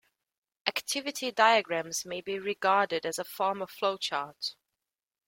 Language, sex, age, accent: English, female, 19-29, Welsh English